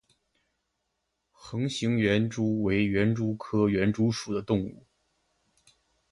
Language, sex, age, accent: Chinese, male, 19-29, 出生地：黑龙江省